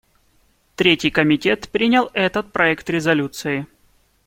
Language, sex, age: Russian, male, 19-29